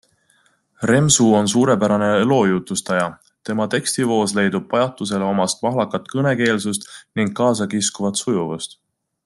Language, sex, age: Estonian, male, 30-39